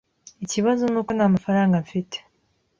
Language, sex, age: Kinyarwanda, female, 19-29